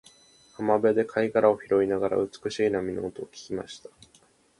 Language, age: Japanese, under 19